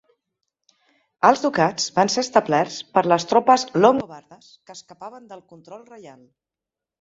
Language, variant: Catalan, Central